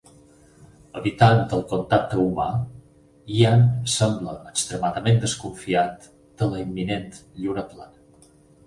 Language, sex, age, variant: Catalan, male, 60-69, Balear